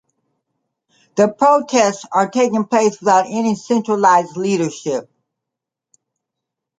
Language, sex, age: English, female, 60-69